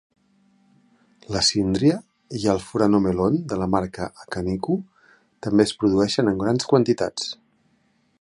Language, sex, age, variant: Catalan, male, 40-49, Central